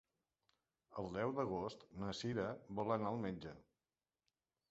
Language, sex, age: Catalan, male, 50-59